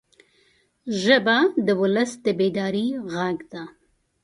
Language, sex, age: Pashto, female, 40-49